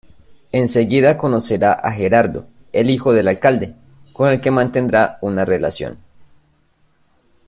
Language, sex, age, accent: Spanish, male, 19-29, Andino-Pacífico: Colombia, Perú, Ecuador, oeste de Bolivia y Venezuela andina